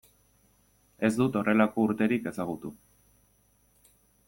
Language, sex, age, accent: Basque, male, 19-29, Erdialdekoa edo Nafarra (Gipuzkoa, Nafarroa)